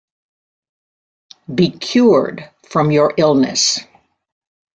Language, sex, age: English, female, 70-79